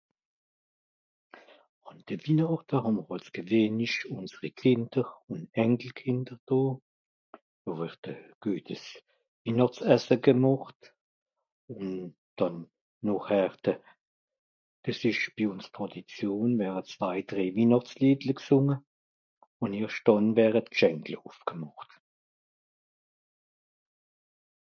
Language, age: Swiss German, 60-69